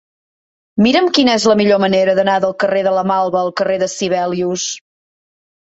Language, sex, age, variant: Catalan, female, 40-49, Central